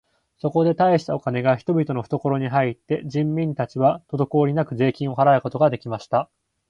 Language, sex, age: Japanese, male, 19-29